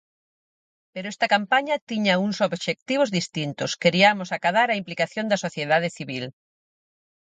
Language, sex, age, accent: Galician, female, 40-49, Atlántico (seseo e gheada)